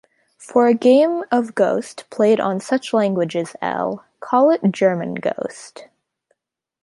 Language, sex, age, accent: English, female, under 19, United States English